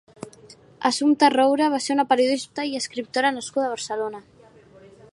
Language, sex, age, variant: Catalan, female, 19-29, Central